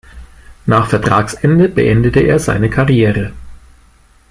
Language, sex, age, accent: German, male, 40-49, Deutschland Deutsch